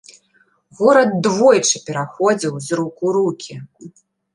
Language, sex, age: Belarusian, female, 30-39